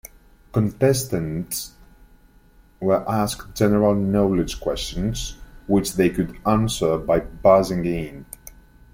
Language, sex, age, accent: English, male, 30-39, England English